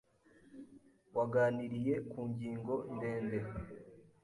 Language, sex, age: Kinyarwanda, male, 19-29